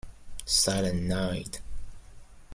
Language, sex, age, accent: English, male, 30-39, United States English